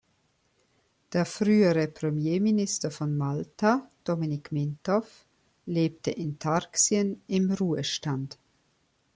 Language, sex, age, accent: German, female, 50-59, Schweizerdeutsch